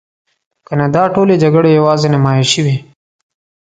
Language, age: Pashto, 19-29